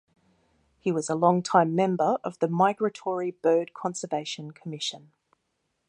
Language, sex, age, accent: English, female, 40-49, Australian English